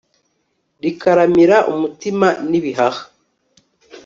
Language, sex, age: Kinyarwanda, male, 30-39